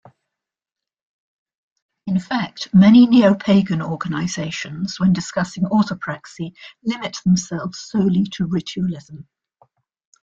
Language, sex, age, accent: English, female, 50-59, England English